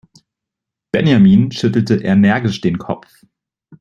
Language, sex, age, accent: German, male, 19-29, Deutschland Deutsch